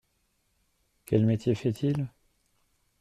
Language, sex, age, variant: French, male, 30-39, Français de métropole